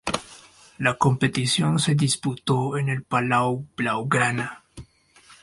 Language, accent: Spanish, Andino-Pacífico: Colombia, Perú, Ecuador, oeste de Bolivia y Venezuela andina